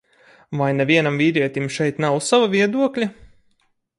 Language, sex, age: Latvian, male, 30-39